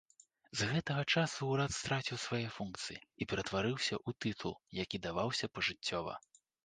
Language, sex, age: Belarusian, male, 19-29